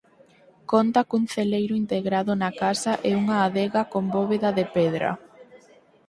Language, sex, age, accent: Galician, female, under 19, Normativo (estándar)